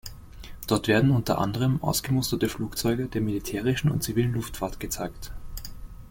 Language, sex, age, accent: German, male, 19-29, Österreichisches Deutsch